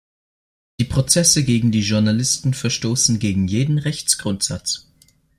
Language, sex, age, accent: German, male, 19-29, Österreichisches Deutsch